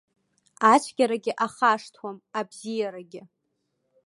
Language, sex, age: Abkhazian, female, 19-29